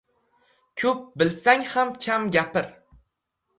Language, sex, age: Uzbek, male, 19-29